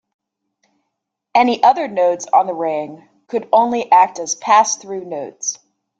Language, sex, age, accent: English, female, 30-39, United States English